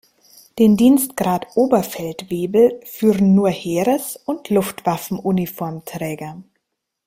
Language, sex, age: German, female, 30-39